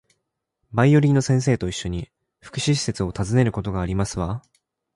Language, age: Japanese, 19-29